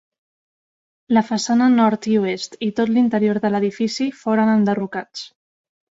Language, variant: Catalan, Central